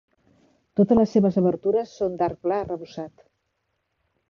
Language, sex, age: Catalan, female, 50-59